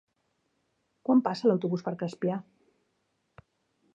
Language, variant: Catalan, Central